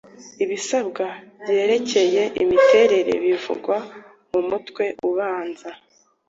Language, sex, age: Kinyarwanda, female, 19-29